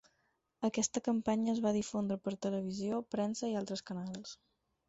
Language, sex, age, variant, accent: Catalan, female, 19-29, Balear, menorquí